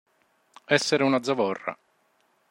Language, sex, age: Italian, male, 40-49